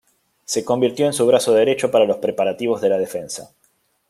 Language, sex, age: Spanish, male, 40-49